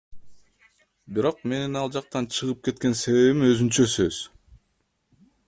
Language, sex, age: Kyrgyz, male, 19-29